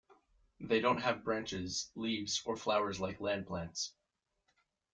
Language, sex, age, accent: English, male, 19-29, United States English